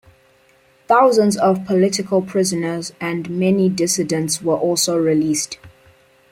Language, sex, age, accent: English, male, under 19, England English